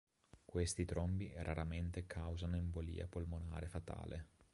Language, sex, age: Italian, male, 30-39